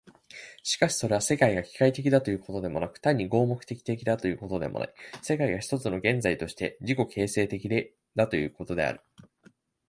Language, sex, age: Japanese, male, 19-29